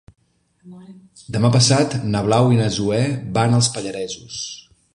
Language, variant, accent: Catalan, Central, central